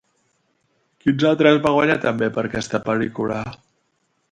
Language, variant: Catalan, Central